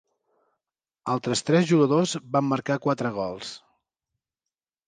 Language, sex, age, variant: Catalan, male, 40-49, Central